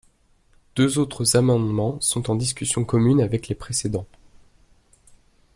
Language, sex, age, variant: French, male, 19-29, Français de métropole